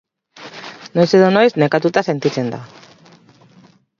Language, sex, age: Basque, female, 40-49